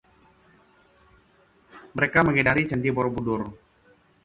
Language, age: Indonesian, 19-29